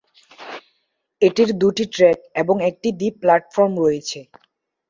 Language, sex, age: Bengali, male, under 19